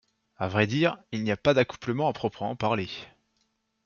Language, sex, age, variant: French, male, 19-29, Français de métropole